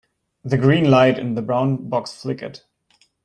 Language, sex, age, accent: English, male, 19-29, United States English